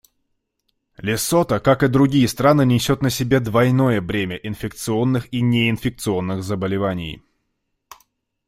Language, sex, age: Russian, male, 19-29